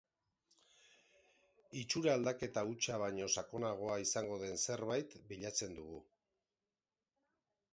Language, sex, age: Basque, male, 50-59